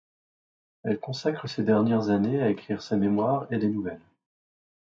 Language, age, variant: French, 40-49, Français de métropole